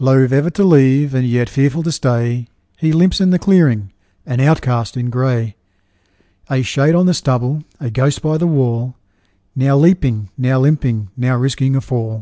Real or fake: real